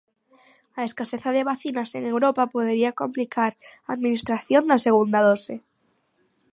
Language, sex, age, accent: Galician, female, under 19, Atlántico (seseo e gheada); Normativo (estándar)